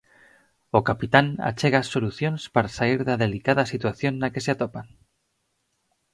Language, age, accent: Galician, 19-29, Normativo (estándar)